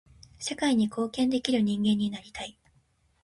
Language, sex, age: Japanese, female, 19-29